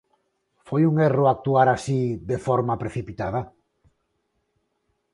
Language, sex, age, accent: Galician, male, 40-49, Normativo (estándar); Neofalante